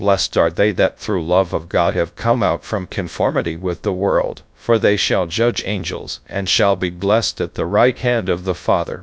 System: TTS, GradTTS